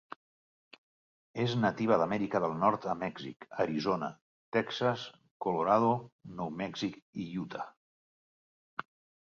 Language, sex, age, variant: Catalan, male, 50-59, Central